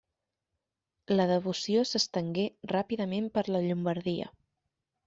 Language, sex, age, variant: Catalan, female, 19-29, Central